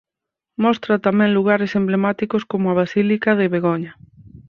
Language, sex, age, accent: Galician, female, 30-39, Oriental (común en zona oriental)